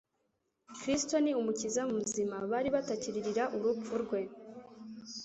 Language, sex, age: Kinyarwanda, female, under 19